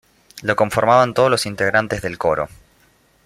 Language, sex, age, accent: Spanish, male, 19-29, Rioplatense: Argentina, Uruguay, este de Bolivia, Paraguay